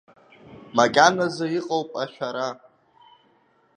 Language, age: Abkhazian, under 19